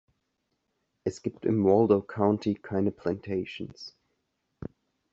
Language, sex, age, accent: German, male, 19-29, Deutschland Deutsch